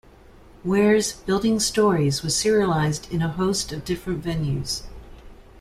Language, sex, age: English, female, 40-49